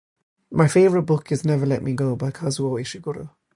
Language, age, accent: English, 19-29, England English; London English